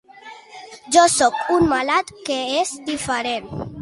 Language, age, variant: Catalan, under 19, Central